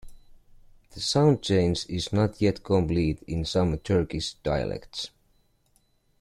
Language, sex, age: English, male, 30-39